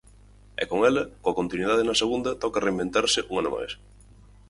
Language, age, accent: Galician, 19-29, Central (gheada)